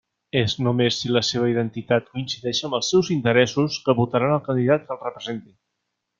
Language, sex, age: Catalan, male, 40-49